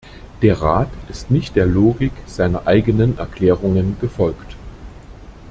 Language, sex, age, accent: German, male, 40-49, Deutschland Deutsch